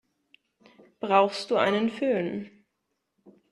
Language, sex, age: German, male, 19-29